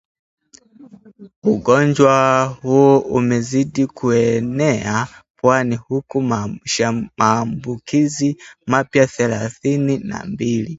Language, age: Swahili, 19-29